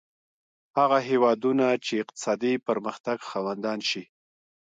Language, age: Pashto, 30-39